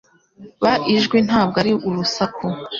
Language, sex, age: Kinyarwanda, female, 19-29